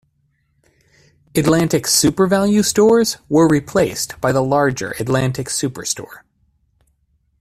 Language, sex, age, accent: English, male, 30-39, United States English